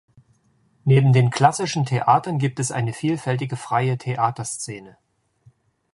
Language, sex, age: German, male, 40-49